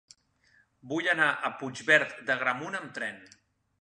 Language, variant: Catalan, Central